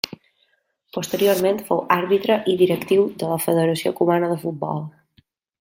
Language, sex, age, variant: Catalan, female, 19-29, Balear